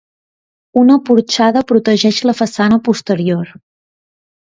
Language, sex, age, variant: Catalan, female, 19-29, Central